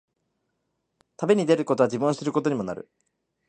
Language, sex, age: Japanese, male, 19-29